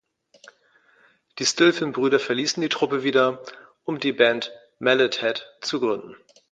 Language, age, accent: German, 50-59, Deutschland Deutsch